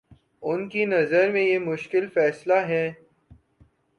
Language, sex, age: Urdu, male, 19-29